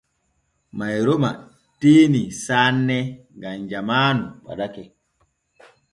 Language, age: Borgu Fulfulde, 30-39